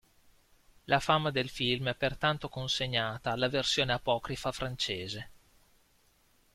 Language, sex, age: Italian, male, 30-39